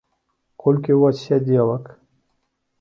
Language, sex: Belarusian, male